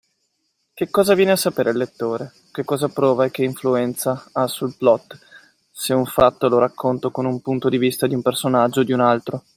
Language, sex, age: Italian, male, 30-39